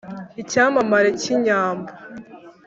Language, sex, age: Kinyarwanda, female, under 19